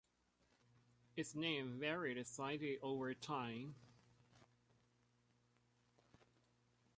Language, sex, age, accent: English, male, 40-49, United States English